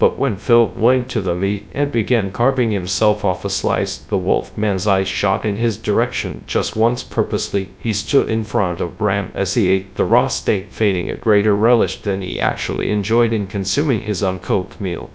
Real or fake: fake